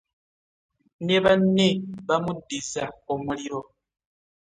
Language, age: Ganda, 19-29